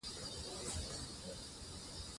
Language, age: Pashto, 19-29